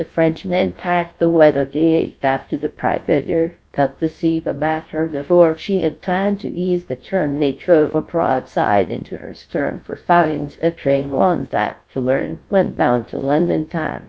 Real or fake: fake